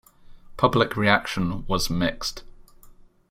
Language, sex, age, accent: English, male, 19-29, England English